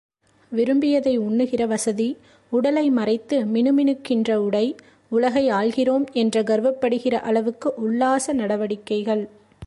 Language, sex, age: Tamil, female, 30-39